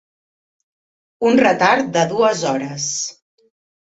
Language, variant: Catalan, Central